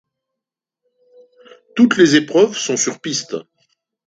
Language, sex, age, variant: French, male, 60-69, Français de métropole